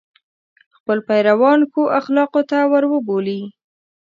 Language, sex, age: Pashto, female, under 19